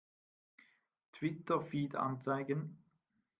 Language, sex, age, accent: German, male, 50-59, Schweizerdeutsch